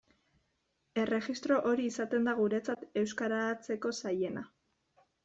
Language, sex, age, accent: Basque, female, 19-29, Mendebalekoa (Araba, Bizkaia, Gipuzkoako mendebaleko herri batzuk)